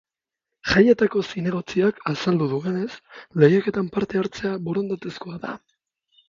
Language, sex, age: Basque, male, 30-39